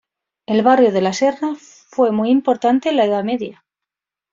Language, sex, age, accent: Spanish, female, 40-49, España: Sur peninsular (Andalucia, Extremadura, Murcia)